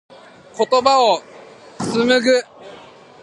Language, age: Japanese, 19-29